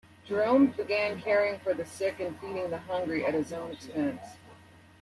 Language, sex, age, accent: English, female, 40-49, United States English